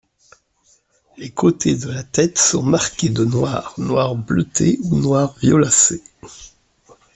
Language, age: French, 50-59